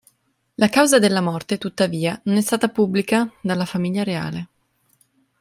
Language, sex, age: Italian, female, 19-29